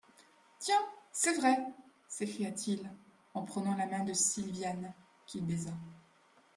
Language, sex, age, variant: French, female, 19-29, Français de métropole